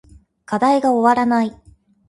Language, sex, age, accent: Japanese, female, 30-39, 標準語